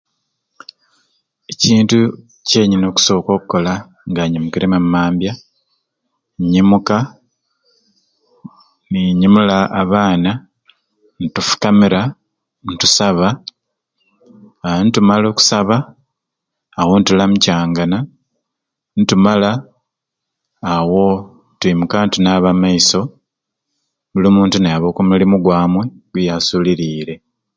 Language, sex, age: Ruuli, male, 40-49